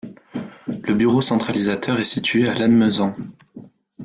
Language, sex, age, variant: French, male, 30-39, Français de métropole